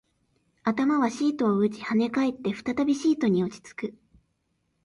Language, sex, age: Japanese, female, 19-29